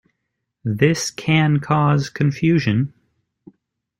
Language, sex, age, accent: English, male, 30-39, United States English